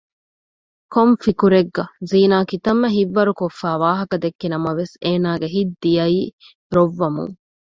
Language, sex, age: Divehi, female, 30-39